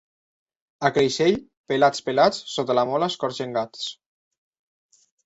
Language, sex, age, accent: Catalan, male, 19-29, valencià